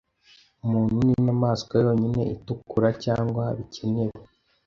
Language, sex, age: Kinyarwanda, male, under 19